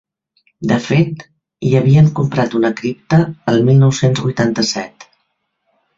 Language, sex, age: Catalan, female, 60-69